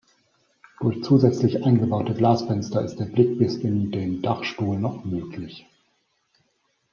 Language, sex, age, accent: German, male, 30-39, Deutschland Deutsch